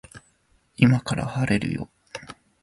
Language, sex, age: Japanese, male, 19-29